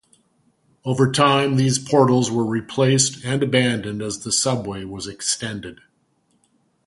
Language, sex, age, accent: English, male, 40-49, Canadian English